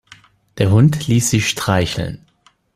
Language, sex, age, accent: German, male, 40-49, Deutschland Deutsch